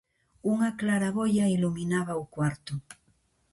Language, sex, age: Galician, female, 60-69